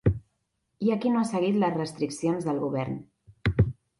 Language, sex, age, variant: Catalan, female, 30-39, Central